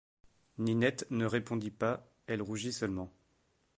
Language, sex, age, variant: French, male, 19-29, Français de métropole